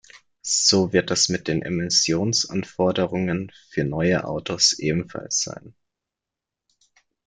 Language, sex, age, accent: German, male, 19-29, Deutschland Deutsch